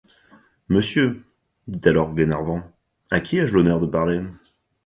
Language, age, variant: French, 30-39, Français de métropole